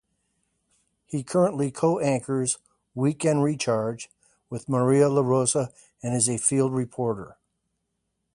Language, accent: English, United States English